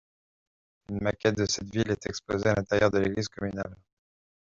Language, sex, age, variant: French, male, 50-59, Français de métropole